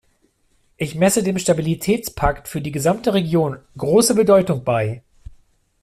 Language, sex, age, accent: German, male, 40-49, Deutschland Deutsch